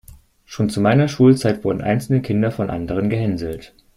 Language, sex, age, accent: German, male, 19-29, Deutschland Deutsch